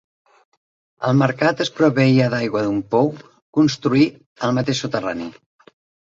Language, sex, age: Catalan, female, 60-69